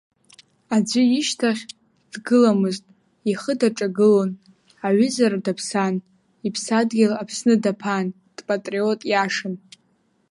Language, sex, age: Abkhazian, female, 19-29